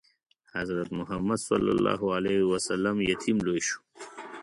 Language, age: Pashto, 30-39